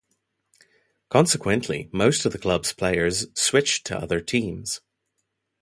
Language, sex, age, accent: English, male, 19-29, Southern African (South Africa, Zimbabwe, Namibia)